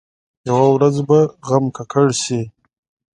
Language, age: Pashto, 30-39